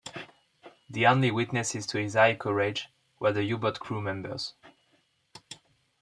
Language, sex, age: English, male, 19-29